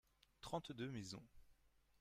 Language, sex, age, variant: French, male, 30-39, Français de métropole